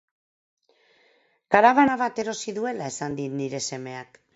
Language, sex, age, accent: Basque, female, 50-59, Mendebalekoa (Araba, Bizkaia, Gipuzkoako mendebaleko herri batzuk)